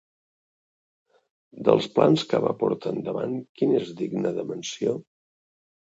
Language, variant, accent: Catalan, Central, central